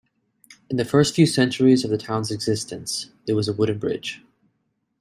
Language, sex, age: English, male, 30-39